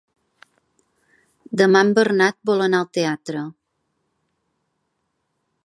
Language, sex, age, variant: Catalan, female, 40-49, Central